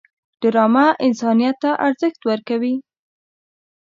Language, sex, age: Pashto, female, under 19